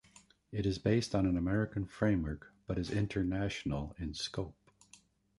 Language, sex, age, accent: English, male, 60-69, United States English